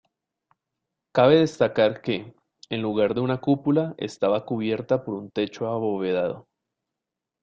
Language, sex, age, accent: Spanish, male, 19-29, Caribe: Cuba, Venezuela, Puerto Rico, República Dominicana, Panamá, Colombia caribeña, México caribeño, Costa del golfo de México